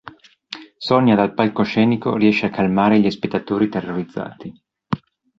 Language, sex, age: Italian, male, 40-49